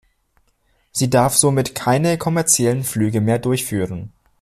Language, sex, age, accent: German, male, 19-29, Deutschland Deutsch